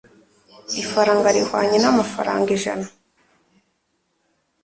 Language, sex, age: Kinyarwanda, female, 19-29